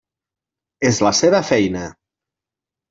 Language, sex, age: Catalan, male, 40-49